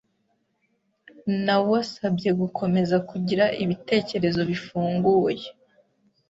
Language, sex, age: Kinyarwanda, female, 19-29